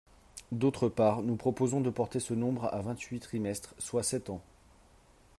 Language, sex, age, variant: French, male, 30-39, Français de métropole